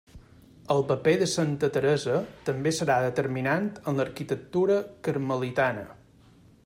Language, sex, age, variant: Catalan, male, 40-49, Balear